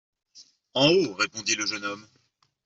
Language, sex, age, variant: French, male, 19-29, Français de métropole